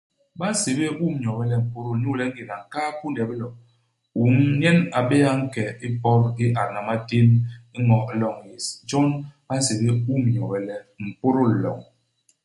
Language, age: Basaa, 40-49